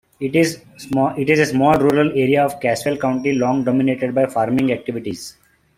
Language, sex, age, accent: English, male, 30-39, India and South Asia (India, Pakistan, Sri Lanka)